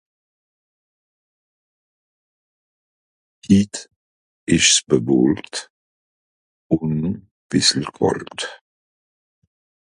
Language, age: Swiss German, 70-79